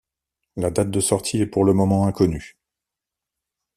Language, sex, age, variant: French, male, 40-49, Français de métropole